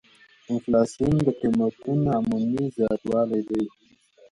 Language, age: Pashto, 19-29